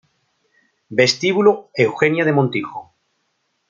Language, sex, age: Spanish, male, 40-49